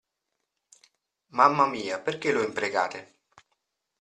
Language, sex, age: Italian, male, 40-49